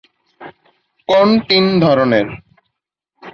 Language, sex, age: Bengali, male, 19-29